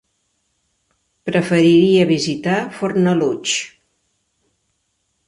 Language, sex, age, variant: Catalan, female, 50-59, Central